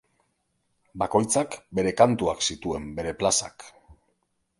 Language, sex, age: Basque, male, 40-49